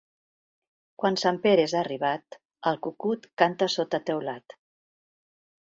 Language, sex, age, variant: Catalan, female, 50-59, Septentrional